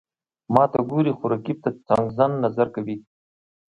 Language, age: Pashto, 40-49